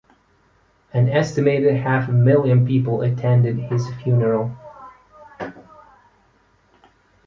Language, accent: English, United States English